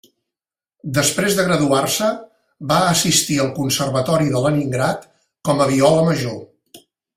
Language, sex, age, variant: Catalan, male, 60-69, Central